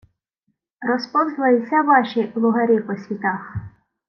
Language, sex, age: Ukrainian, female, 19-29